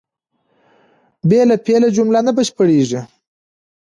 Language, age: Pashto, 30-39